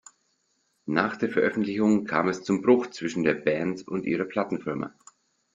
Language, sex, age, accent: German, male, 40-49, Deutschland Deutsch